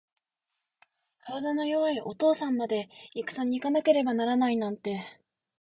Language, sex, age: Japanese, female, 19-29